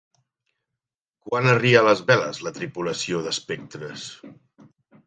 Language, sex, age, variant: Catalan, male, 40-49, Central